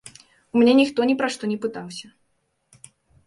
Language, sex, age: Belarusian, female, 19-29